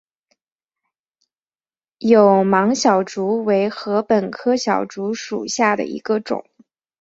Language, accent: Chinese, 出生地：江苏省